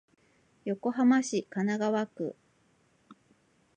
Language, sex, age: Japanese, female, 40-49